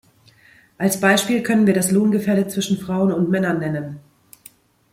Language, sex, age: German, female, 40-49